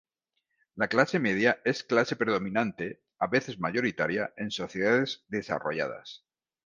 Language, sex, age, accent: Spanish, male, 50-59, España: Sur peninsular (Andalucia, Extremadura, Murcia)